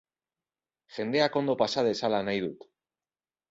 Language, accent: Basque, Mendebalekoa (Araba, Bizkaia, Gipuzkoako mendebaleko herri batzuk)